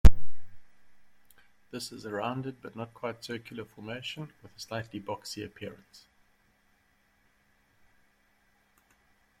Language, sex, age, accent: English, male, 50-59, Southern African (South Africa, Zimbabwe, Namibia)